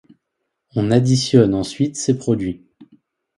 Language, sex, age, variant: French, male, 19-29, Français de métropole